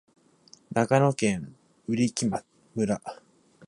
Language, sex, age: Japanese, male, 19-29